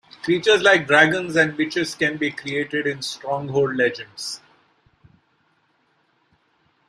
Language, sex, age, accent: English, male, 50-59, India and South Asia (India, Pakistan, Sri Lanka)